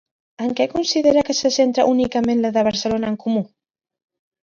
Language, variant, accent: Catalan, Central, central